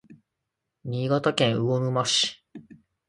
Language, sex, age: Japanese, male, 30-39